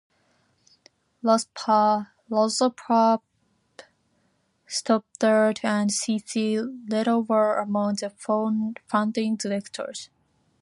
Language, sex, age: English, female, 19-29